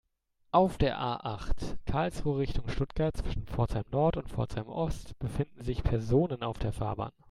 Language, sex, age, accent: German, male, 19-29, Deutschland Deutsch